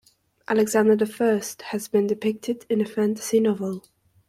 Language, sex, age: English, male, 19-29